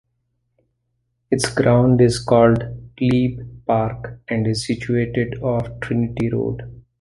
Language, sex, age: English, male, 40-49